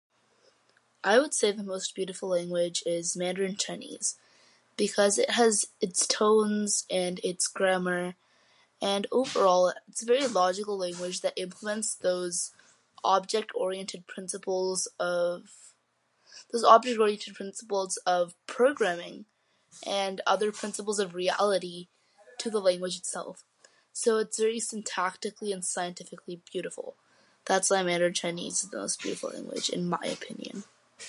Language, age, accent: English, under 19, United States English